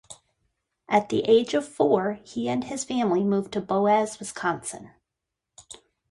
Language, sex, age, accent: English, female, 40-49, United States English